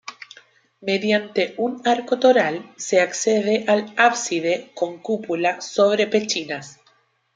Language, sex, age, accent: Spanish, female, 19-29, Chileno: Chile, Cuyo